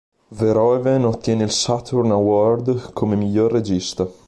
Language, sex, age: Italian, male, 19-29